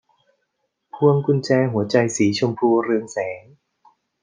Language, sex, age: Thai, male, 40-49